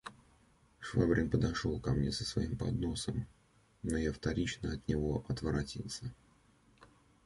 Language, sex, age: Russian, male, 30-39